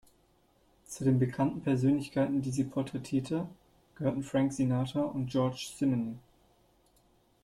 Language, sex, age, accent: German, male, 19-29, Deutschland Deutsch